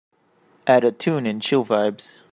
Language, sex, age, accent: English, male, 30-39, United States English